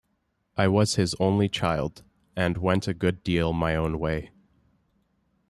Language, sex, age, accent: English, male, 19-29, Canadian English